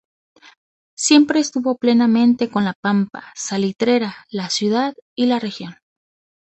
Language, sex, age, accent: Spanish, female, 30-39, México